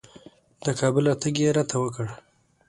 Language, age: Pashto, 19-29